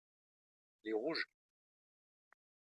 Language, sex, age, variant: French, male, 30-39, Français de métropole